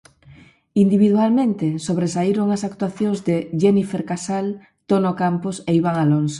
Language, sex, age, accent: Galician, female, 40-49, Normativo (estándar)